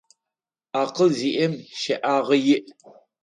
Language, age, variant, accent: Adyghe, 60-69, Адыгабзэ (Кирил, пстэумэ зэдыряе), Кıэмгуй (Çemguy)